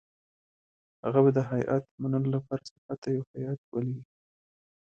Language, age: Pashto, 19-29